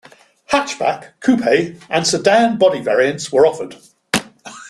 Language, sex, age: English, male, 60-69